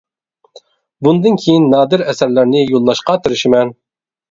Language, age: Uyghur, 19-29